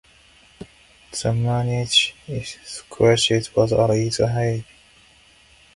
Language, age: English, 19-29